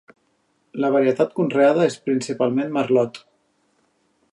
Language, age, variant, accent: Catalan, 30-39, Central, central